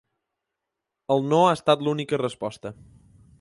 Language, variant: Catalan, Central